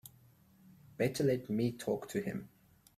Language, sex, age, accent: English, male, 19-29, Southern African (South Africa, Zimbabwe, Namibia)